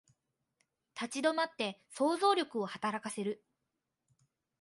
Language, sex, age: Japanese, female, 19-29